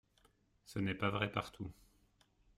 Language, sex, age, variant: French, male, 30-39, Français de métropole